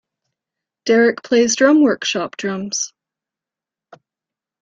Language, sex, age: English, female, 50-59